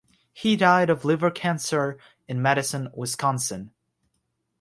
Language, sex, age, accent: English, male, under 19, United States English; England English